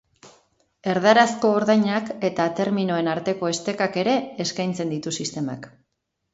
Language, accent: Basque, Erdialdekoa edo Nafarra (Gipuzkoa, Nafarroa)